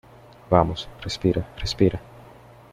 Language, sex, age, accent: Spanish, male, 30-39, Caribe: Cuba, Venezuela, Puerto Rico, República Dominicana, Panamá, Colombia caribeña, México caribeño, Costa del golfo de México